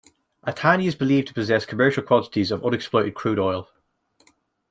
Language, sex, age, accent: English, male, 19-29, Irish English